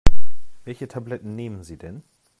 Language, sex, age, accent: German, male, 40-49, Deutschland Deutsch